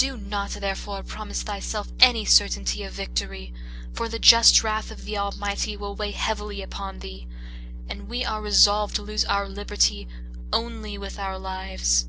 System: none